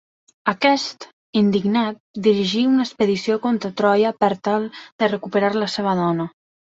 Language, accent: Catalan, valencià